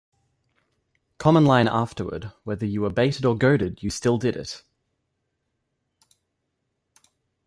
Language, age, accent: English, 19-29, Australian English